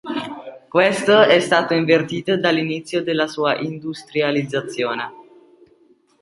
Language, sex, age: Italian, female, under 19